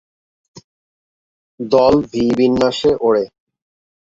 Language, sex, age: Bengali, male, 30-39